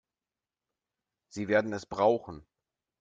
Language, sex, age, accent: German, male, 40-49, Deutschland Deutsch